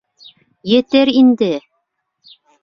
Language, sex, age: Bashkir, female, 30-39